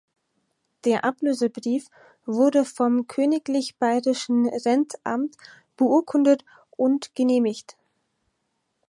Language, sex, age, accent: German, female, 19-29, Deutschland Deutsch